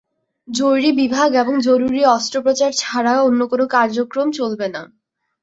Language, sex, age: Bengali, female, 19-29